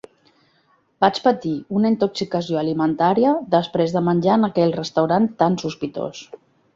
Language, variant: Catalan, Central